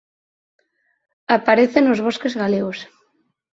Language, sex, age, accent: Galician, female, 30-39, Normativo (estándar)